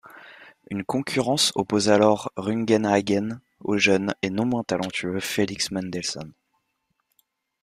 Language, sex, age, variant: French, male, under 19, Français de métropole